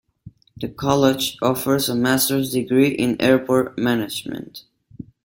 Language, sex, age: English, male, under 19